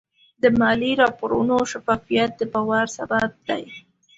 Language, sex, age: Pashto, female, under 19